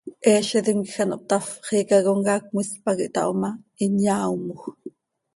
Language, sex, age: Seri, female, 40-49